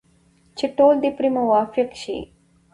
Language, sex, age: Pashto, female, 40-49